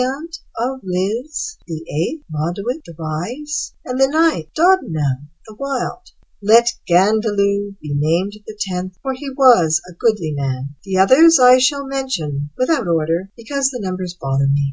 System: none